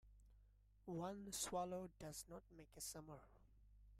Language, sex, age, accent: English, male, 19-29, United States English